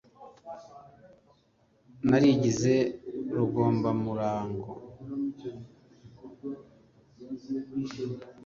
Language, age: Kinyarwanda, 30-39